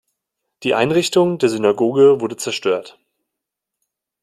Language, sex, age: German, male, 19-29